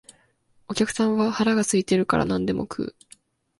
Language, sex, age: Japanese, female, 19-29